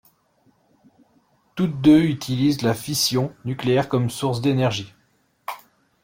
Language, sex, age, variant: French, male, 30-39, Français de métropole